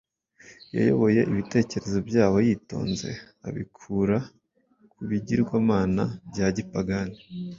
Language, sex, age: Kinyarwanda, male, 19-29